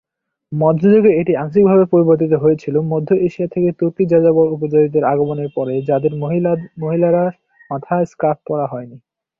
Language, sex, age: Bengali, male, under 19